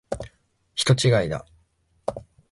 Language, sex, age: Japanese, male, 19-29